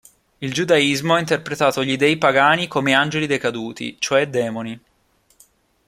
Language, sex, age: Italian, male, 19-29